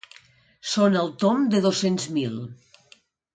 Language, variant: Catalan, Nord-Occidental